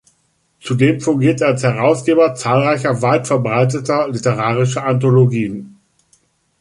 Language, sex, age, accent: German, male, 50-59, Deutschland Deutsch